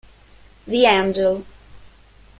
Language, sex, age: Italian, female, 19-29